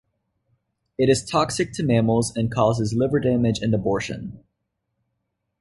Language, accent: English, United States English